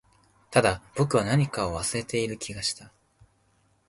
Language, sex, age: Japanese, male, 19-29